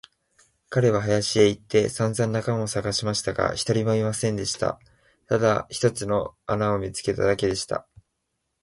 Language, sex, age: Japanese, male, 19-29